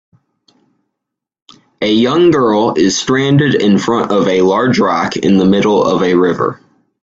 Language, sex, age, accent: English, male, 19-29, United States English